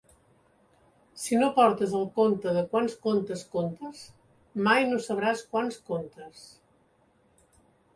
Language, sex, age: Catalan, female, 70-79